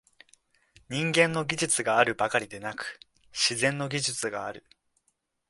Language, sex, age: Japanese, male, 19-29